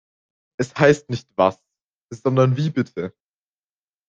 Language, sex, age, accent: German, male, under 19, Deutschland Deutsch